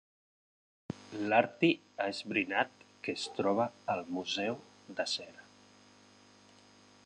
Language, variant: Catalan, Central